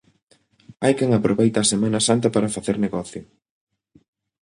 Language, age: Galician, 30-39